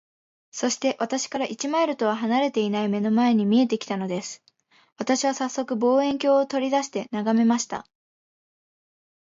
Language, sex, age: Japanese, female, 19-29